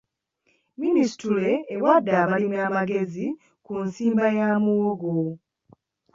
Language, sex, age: Ganda, female, 19-29